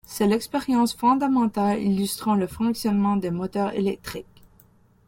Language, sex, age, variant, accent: French, female, under 19, Français d'Amérique du Nord, Français du Canada